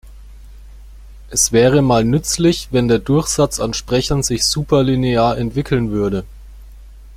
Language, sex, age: German, male, 30-39